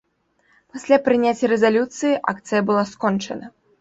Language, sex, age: Belarusian, female, under 19